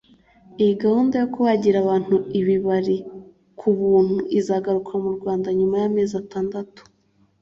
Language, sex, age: Kinyarwanda, female, 19-29